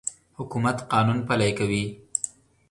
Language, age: Pashto, 30-39